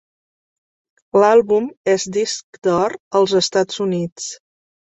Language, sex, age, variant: Catalan, female, 50-59, Central